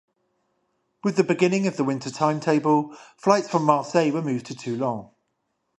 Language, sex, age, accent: English, male, 30-39, England English